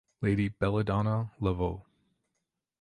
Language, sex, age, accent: English, male, 40-49, United States English